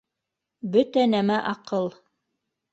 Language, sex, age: Bashkir, female, 50-59